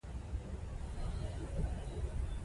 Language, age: Pashto, 19-29